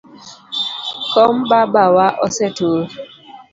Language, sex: Luo (Kenya and Tanzania), female